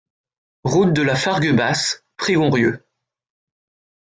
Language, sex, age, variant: French, male, under 19, Français de métropole